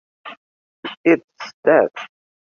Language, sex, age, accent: English, male, 19-29, United States English